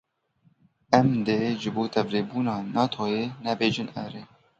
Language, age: Kurdish, 19-29